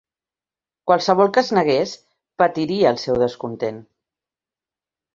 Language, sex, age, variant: Catalan, female, 50-59, Central